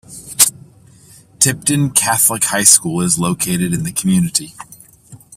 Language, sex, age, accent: English, male, 30-39, United States English